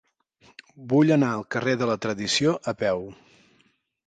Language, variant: Catalan, Central